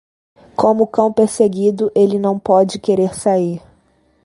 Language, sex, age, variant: Portuguese, female, 30-39, Portuguese (Brasil)